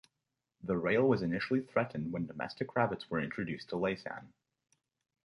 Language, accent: English, United States English